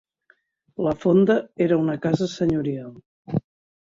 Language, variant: Catalan, Central